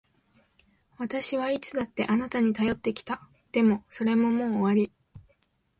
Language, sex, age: Japanese, female, 19-29